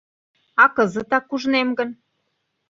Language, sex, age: Mari, female, 40-49